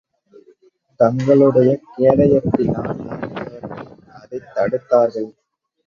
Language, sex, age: Tamil, male, 19-29